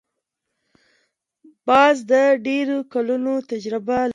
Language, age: Pashto, 19-29